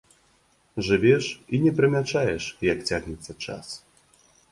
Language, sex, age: Belarusian, male, 30-39